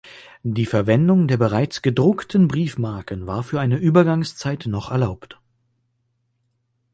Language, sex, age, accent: German, male, 19-29, Deutschland Deutsch